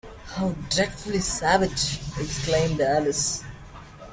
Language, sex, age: English, male, under 19